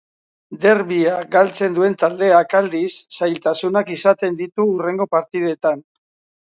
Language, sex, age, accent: Basque, male, 60-69, Mendebalekoa (Araba, Bizkaia, Gipuzkoako mendebaleko herri batzuk)